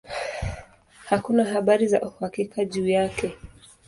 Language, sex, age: Swahili, female, 19-29